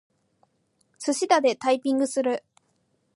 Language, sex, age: Japanese, female, 19-29